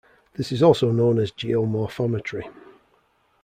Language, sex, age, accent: English, male, 40-49, England English